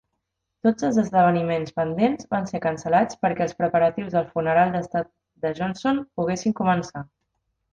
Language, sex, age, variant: Catalan, female, 30-39, Central